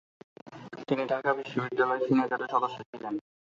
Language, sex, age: Bengali, male, 19-29